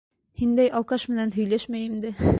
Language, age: Bashkir, 19-29